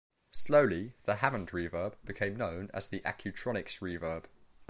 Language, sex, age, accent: English, male, under 19, England English